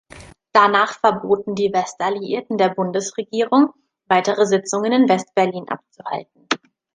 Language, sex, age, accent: German, female, 30-39, Deutschland Deutsch